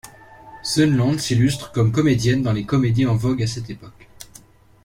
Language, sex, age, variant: French, male, under 19, Français de métropole